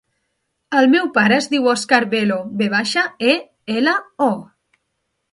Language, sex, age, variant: Catalan, female, 30-39, Central